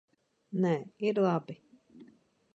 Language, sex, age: Latvian, female, 40-49